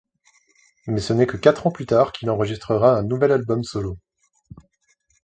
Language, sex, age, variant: French, male, 30-39, Français de métropole